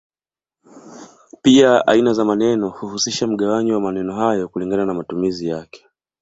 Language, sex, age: Swahili, male, 19-29